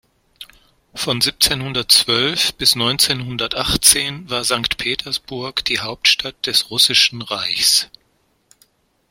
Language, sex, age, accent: German, male, 50-59, Deutschland Deutsch